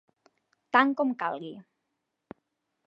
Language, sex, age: Catalan, female, 19-29